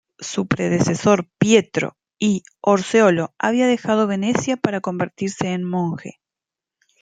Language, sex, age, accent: Spanish, female, 40-49, Rioplatense: Argentina, Uruguay, este de Bolivia, Paraguay